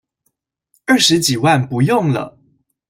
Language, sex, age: Chinese, male, 19-29